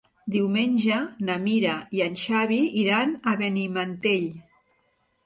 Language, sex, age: Catalan, female, 60-69